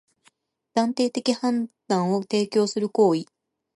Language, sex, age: Japanese, female, 30-39